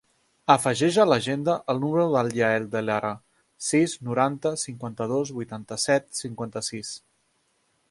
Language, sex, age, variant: Catalan, male, 30-39, Central